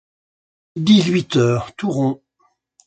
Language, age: French, 70-79